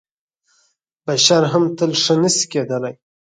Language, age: Pashto, 19-29